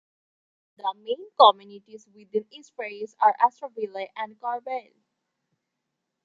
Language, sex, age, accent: English, female, 19-29, India and South Asia (India, Pakistan, Sri Lanka)